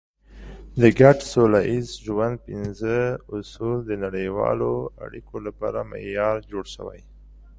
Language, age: Pashto, 40-49